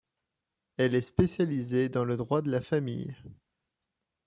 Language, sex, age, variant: French, male, 30-39, Français de métropole